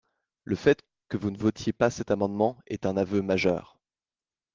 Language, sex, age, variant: French, male, 30-39, Français de métropole